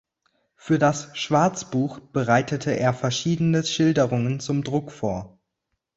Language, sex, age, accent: German, male, under 19, Deutschland Deutsch